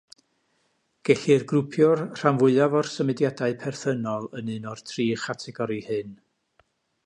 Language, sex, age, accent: Welsh, male, 50-59, Y Deyrnas Unedig Cymraeg